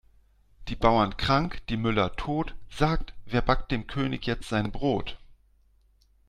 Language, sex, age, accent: German, male, 40-49, Deutschland Deutsch